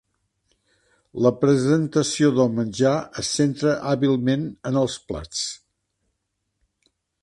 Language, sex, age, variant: Catalan, male, 70-79, Central